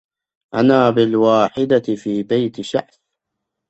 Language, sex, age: Arabic, male, 19-29